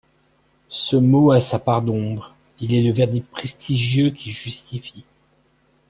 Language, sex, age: French, male, 40-49